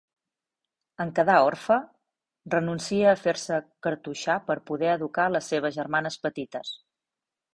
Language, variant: Catalan, Central